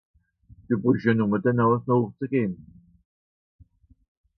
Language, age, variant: Swiss German, 60-69, Nordniederàlemmànisch (Rishoffe, Zàwere, Bùsswìller, Hawenau, Brüemt, Stroossbùri, Molse, Dàmbàch, Schlettstàtt, Pfàlzbùri usw.)